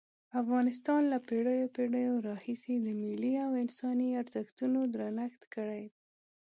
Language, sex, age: Pashto, female, 19-29